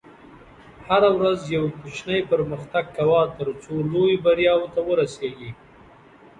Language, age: Pashto, 40-49